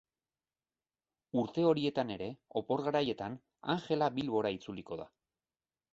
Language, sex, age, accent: Basque, male, 40-49, Mendebalekoa (Araba, Bizkaia, Gipuzkoako mendebaleko herri batzuk)